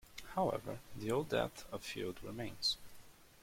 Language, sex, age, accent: English, male, 19-29, United States English